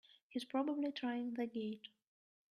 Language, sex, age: English, female, 19-29